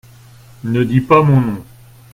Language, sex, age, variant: French, male, 40-49, Français de métropole